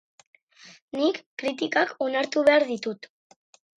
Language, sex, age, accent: Basque, female, under 19, Erdialdekoa edo Nafarra (Gipuzkoa, Nafarroa)